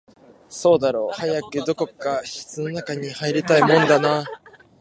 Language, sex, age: Japanese, male, 19-29